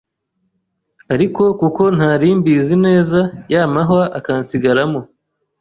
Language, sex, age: Kinyarwanda, male, 30-39